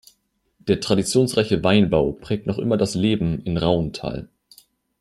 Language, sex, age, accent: German, male, 19-29, Deutschland Deutsch